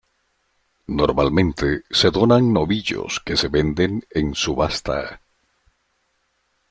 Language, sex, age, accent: Spanish, male, 50-59, América central